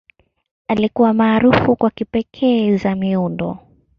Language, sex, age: Swahili, female, 19-29